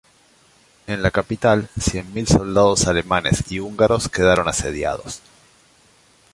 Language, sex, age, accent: Spanish, male, 40-49, Rioplatense: Argentina, Uruguay, este de Bolivia, Paraguay